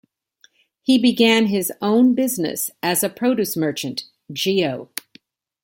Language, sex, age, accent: English, female, 60-69, United States English